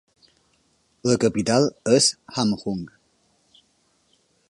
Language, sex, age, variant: Catalan, male, 19-29, Balear